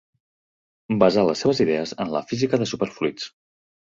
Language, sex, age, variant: Catalan, male, 30-39, Central